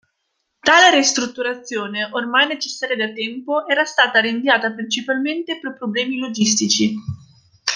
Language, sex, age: Italian, female, 19-29